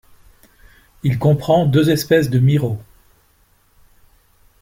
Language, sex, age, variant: French, male, 60-69, Français de métropole